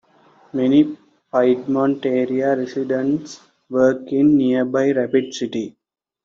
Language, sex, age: English, male, 19-29